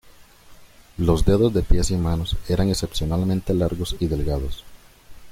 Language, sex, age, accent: Spanish, male, 19-29, América central